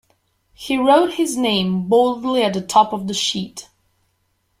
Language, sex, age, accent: English, female, 30-39, United States English